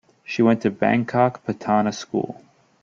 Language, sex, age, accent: English, male, 19-29, United States English